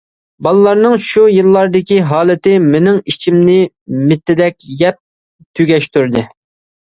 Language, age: Uyghur, 19-29